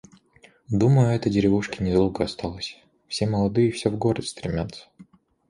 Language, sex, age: Russian, male, 19-29